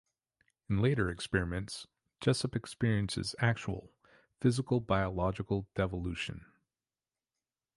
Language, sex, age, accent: English, male, 40-49, United States English